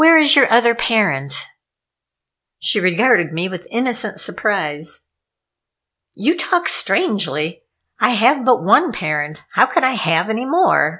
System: none